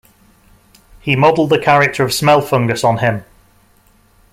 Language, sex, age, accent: English, male, 50-59, England English